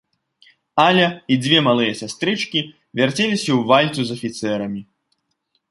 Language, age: Belarusian, 19-29